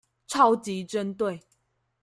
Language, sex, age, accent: Chinese, female, 19-29, 出生地：臺中市